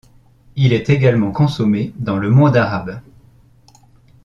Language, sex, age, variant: French, male, 30-39, Français de métropole